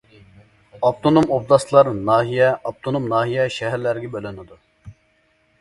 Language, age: Uyghur, 19-29